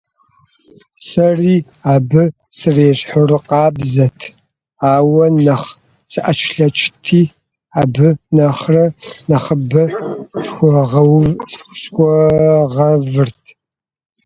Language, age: Kabardian, 40-49